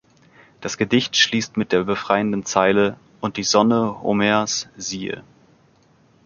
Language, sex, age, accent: German, male, 30-39, Deutschland Deutsch